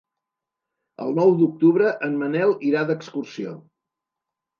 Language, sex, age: Catalan, male, 80-89